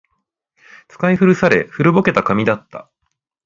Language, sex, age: Japanese, male, 40-49